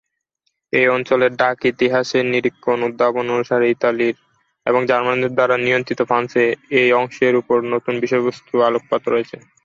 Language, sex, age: Bengali, male, 19-29